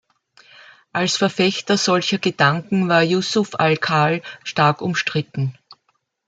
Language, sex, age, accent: German, female, 70-79, Österreichisches Deutsch